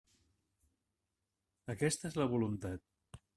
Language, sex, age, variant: Catalan, male, 50-59, Nord-Occidental